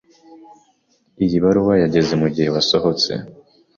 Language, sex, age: Kinyarwanda, male, 19-29